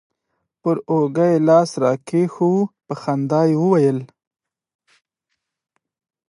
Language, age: Pashto, 19-29